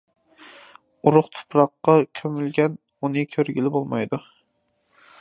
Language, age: Uyghur, 19-29